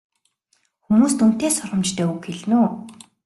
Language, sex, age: Mongolian, female, 19-29